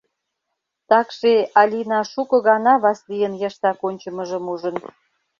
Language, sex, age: Mari, female, 50-59